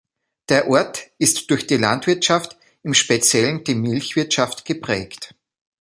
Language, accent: German, Österreichisches Deutsch